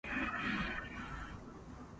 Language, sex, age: Japanese, male, under 19